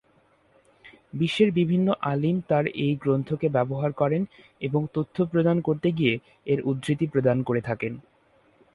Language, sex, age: Bengali, male, under 19